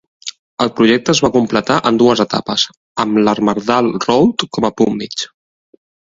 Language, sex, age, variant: Catalan, male, 30-39, Central